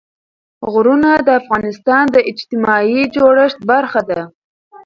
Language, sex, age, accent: Pashto, female, under 19, کندهاری لهجه